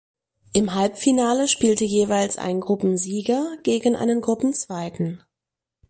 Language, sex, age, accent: German, female, 30-39, Deutschland Deutsch